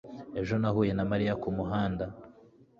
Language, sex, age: Kinyarwanda, male, 19-29